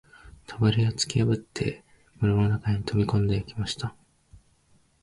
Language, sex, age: Japanese, male, 19-29